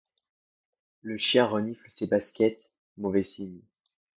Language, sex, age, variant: French, male, 19-29, Français de métropole